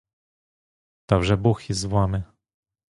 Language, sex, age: Ukrainian, male, 19-29